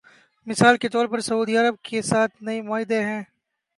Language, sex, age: Urdu, male, 19-29